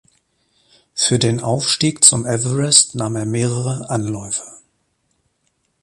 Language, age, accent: German, 40-49, Deutschland Deutsch